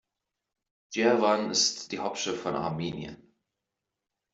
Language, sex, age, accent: German, male, 19-29, Deutschland Deutsch